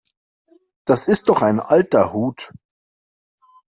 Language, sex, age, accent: German, male, 40-49, Deutschland Deutsch